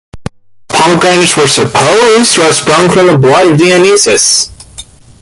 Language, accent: English, United States English